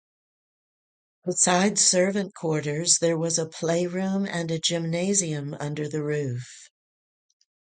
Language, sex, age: English, female, 70-79